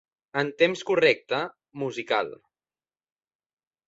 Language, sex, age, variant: Catalan, male, 19-29, Central